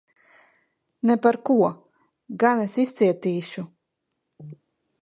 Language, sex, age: Latvian, female, 40-49